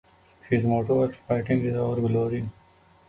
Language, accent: English, India and South Asia (India, Pakistan, Sri Lanka)